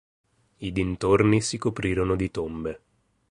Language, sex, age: Italian, male, 30-39